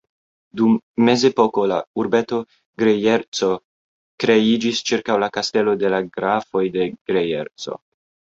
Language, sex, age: Esperanto, male, 19-29